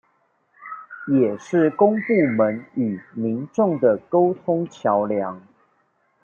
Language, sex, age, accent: Chinese, male, 40-49, 出生地：臺北市